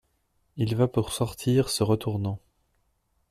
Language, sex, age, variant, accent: French, male, 19-29, Français d'Europe, Français de Suisse